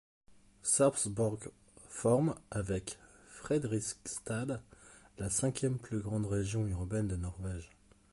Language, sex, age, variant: French, male, 30-39, Français de métropole